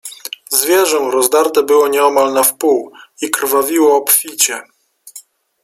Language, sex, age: Polish, male, 30-39